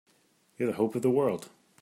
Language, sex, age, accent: English, male, 30-39, Canadian English